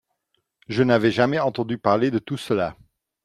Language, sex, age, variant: French, male, 40-49, Français d'Europe